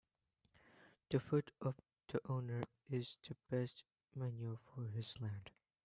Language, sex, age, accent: English, male, under 19, United States English